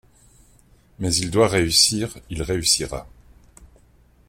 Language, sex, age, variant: French, male, 50-59, Français de métropole